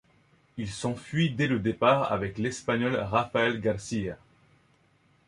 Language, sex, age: French, male, 30-39